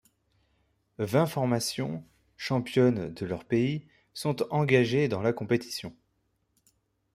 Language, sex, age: French, male, 30-39